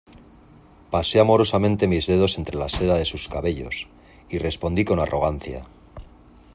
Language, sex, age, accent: Spanish, male, 40-49, España: Norte peninsular (Asturias, Castilla y León, Cantabria, País Vasco, Navarra, Aragón, La Rioja, Guadalajara, Cuenca)